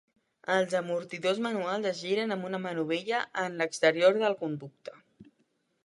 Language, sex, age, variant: Catalan, male, 19-29, Central